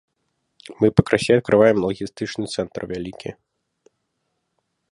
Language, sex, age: Belarusian, male, 19-29